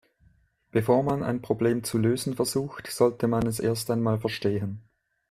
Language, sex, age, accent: German, male, 30-39, Schweizerdeutsch